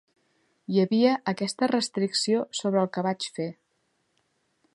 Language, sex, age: Catalan, female, 40-49